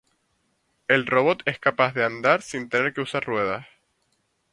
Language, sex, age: Spanish, male, 19-29